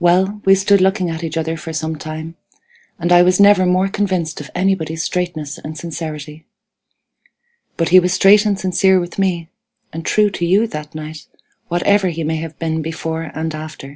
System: none